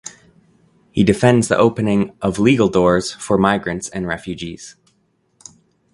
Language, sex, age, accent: English, male, 30-39, Canadian English